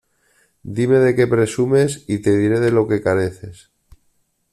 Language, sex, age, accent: Spanish, male, 40-49, España: Norte peninsular (Asturias, Castilla y León, Cantabria, País Vasco, Navarra, Aragón, La Rioja, Guadalajara, Cuenca)